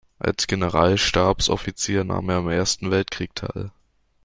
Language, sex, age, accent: German, male, under 19, Deutschland Deutsch